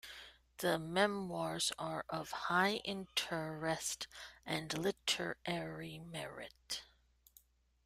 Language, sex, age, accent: English, female, 30-39, United States English